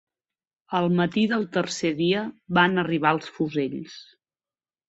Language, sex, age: Catalan, female, 40-49